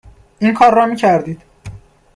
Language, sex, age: Persian, male, under 19